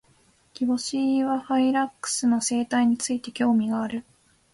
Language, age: Japanese, 19-29